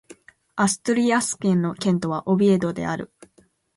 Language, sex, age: Japanese, female, 19-29